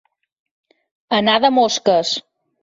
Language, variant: Catalan, Central